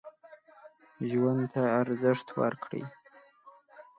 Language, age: Pashto, 19-29